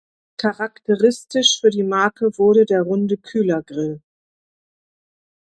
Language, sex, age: German, female, 50-59